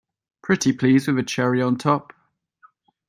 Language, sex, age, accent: English, male, 19-29, England English